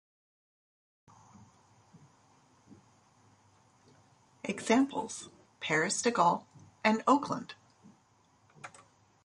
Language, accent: English, United States English